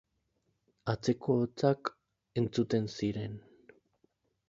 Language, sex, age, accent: Basque, male, 19-29, Mendebalekoa (Araba, Bizkaia, Gipuzkoako mendebaleko herri batzuk)